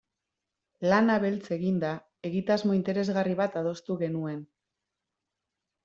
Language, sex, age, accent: Basque, female, 30-39, Mendebalekoa (Araba, Bizkaia, Gipuzkoako mendebaleko herri batzuk)